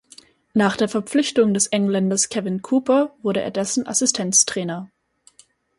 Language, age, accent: German, 19-29, Österreichisches Deutsch